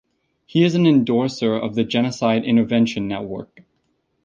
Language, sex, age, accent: English, male, 19-29, United States English